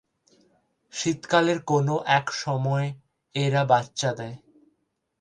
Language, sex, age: Bengali, male, 19-29